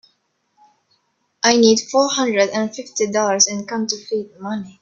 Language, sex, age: English, female, under 19